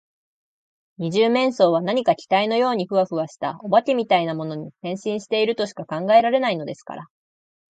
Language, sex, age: Japanese, female, 19-29